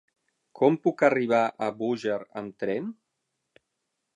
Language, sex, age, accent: Catalan, male, 50-59, balear; central